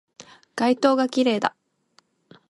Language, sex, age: Japanese, female, 19-29